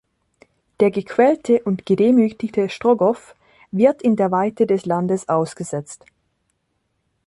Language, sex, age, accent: German, female, 19-29, Schweizerdeutsch